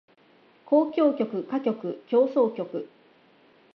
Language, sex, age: Japanese, female, 30-39